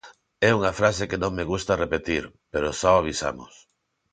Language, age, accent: Galician, 40-49, Neofalante